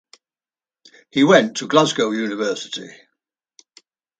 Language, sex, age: English, male, 80-89